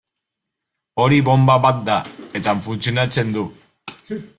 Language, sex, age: Basque, male, 30-39